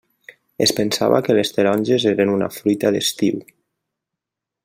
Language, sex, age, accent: Catalan, male, 19-29, valencià